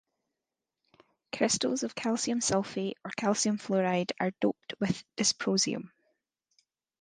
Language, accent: English, Scottish English